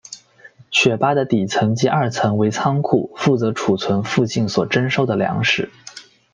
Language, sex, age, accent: Chinese, male, 19-29, 出生地：广东省